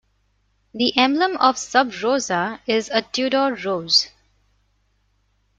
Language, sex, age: English, female, 19-29